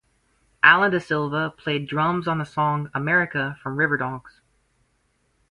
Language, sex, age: English, female, 19-29